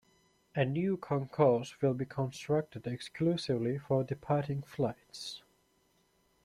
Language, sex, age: English, male, 19-29